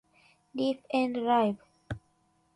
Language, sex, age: English, female, 19-29